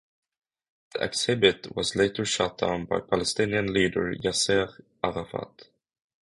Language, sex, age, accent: English, male, 19-29, United States English; England English